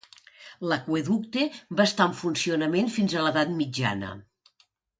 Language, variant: Catalan, Nord-Occidental